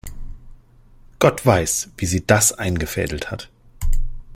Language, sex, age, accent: German, male, 40-49, Deutschland Deutsch